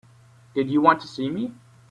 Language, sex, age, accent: English, male, 19-29, United States English